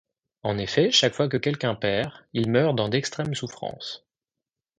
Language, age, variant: French, 19-29, Français de métropole